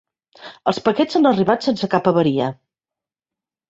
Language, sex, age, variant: Catalan, female, 50-59, Central